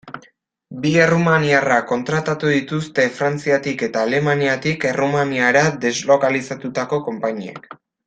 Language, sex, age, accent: Basque, male, under 19, Erdialdekoa edo Nafarra (Gipuzkoa, Nafarroa)